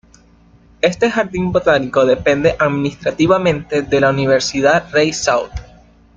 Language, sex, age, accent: Spanish, male, 19-29, Caribe: Cuba, Venezuela, Puerto Rico, República Dominicana, Panamá, Colombia caribeña, México caribeño, Costa del golfo de México